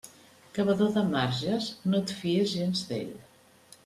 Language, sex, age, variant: Catalan, female, 50-59, Central